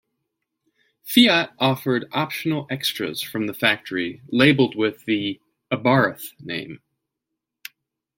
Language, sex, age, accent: English, male, 40-49, United States English